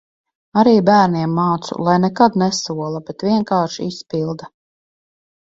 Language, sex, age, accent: Latvian, female, 50-59, Riga